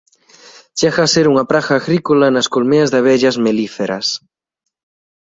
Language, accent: Galician, Atlántico (seseo e gheada)